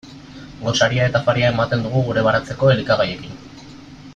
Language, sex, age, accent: Basque, male, 19-29, Mendebalekoa (Araba, Bizkaia, Gipuzkoako mendebaleko herri batzuk)